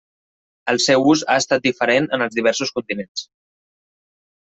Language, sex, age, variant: Catalan, male, 19-29, Central